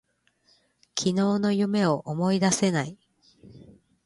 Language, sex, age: Japanese, female, 50-59